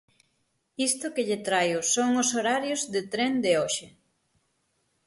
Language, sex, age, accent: Galician, female, 30-39, Atlántico (seseo e gheada); Normativo (estándar)